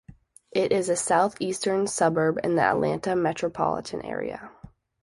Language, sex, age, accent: English, female, 19-29, United States English